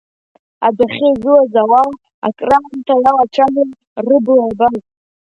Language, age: Abkhazian, under 19